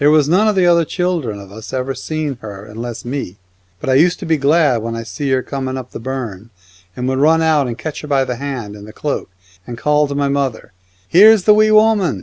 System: none